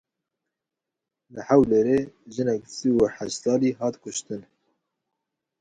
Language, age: Kurdish, 19-29